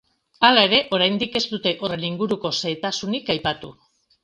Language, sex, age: Basque, female, 50-59